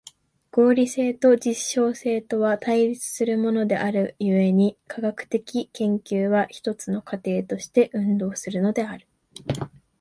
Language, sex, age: Japanese, female, 19-29